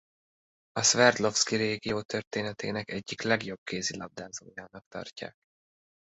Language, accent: Hungarian, budapesti